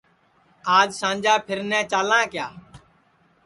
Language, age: Sansi, 19-29